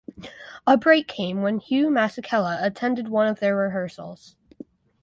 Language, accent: English, United States English